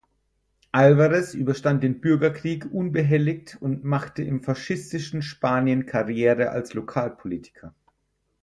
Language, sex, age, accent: German, male, 30-39, Deutschland Deutsch